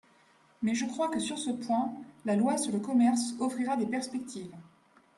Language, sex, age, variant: French, female, 19-29, Français de métropole